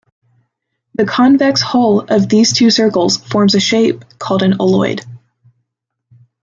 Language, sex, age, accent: English, female, 19-29, United States English